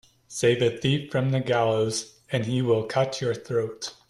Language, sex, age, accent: English, male, 30-39, United States English